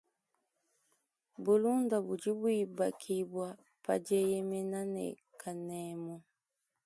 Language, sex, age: Luba-Lulua, female, 19-29